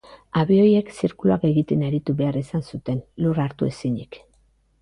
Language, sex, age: Basque, female, 40-49